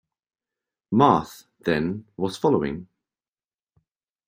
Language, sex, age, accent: English, male, 19-29, England English